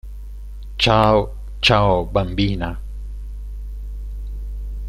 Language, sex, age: Italian, male, 60-69